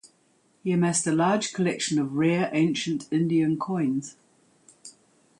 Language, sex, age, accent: English, female, 70-79, New Zealand English